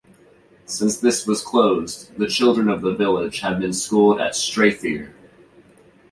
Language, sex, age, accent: English, male, 19-29, United States English